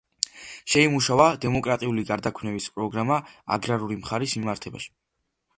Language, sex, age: Georgian, male, 19-29